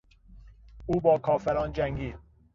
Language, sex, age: Persian, male, 30-39